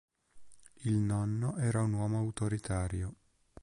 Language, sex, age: Italian, male, 30-39